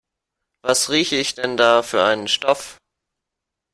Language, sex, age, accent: German, male, 19-29, Deutschland Deutsch